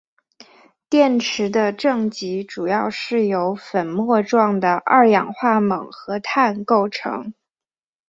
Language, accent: Chinese, 出生地：江苏省